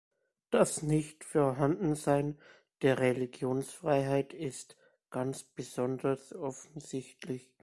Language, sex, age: German, male, 19-29